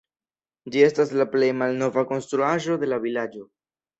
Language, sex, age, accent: Esperanto, male, 19-29, Internacia